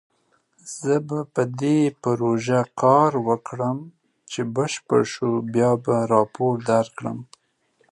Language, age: Pashto, 40-49